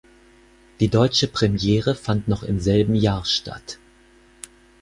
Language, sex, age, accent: German, male, 40-49, Deutschland Deutsch